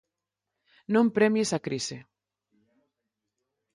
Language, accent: Galician, Normativo (estándar)